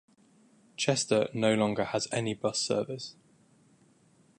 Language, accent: English, England English